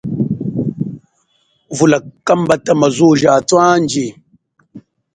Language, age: Chokwe, 40-49